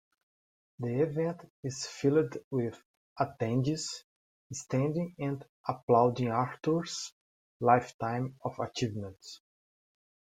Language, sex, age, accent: English, male, 30-39, United States English